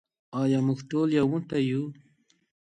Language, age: Pashto, 30-39